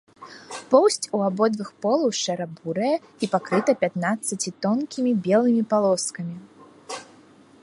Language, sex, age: Belarusian, female, 19-29